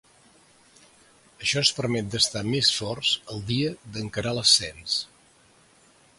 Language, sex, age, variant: Catalan, male, 60-69, Central